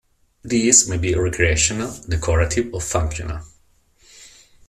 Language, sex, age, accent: English, male, 50-59, England English